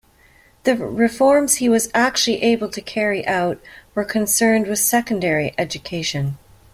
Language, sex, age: English, female, 50-59